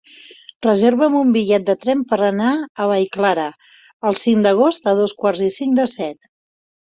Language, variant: Catalan, Central